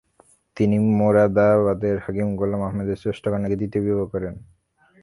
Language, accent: Bengali, প্রমিত; চলিত